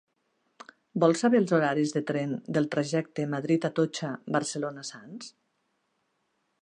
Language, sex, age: Catalan, female, 50-59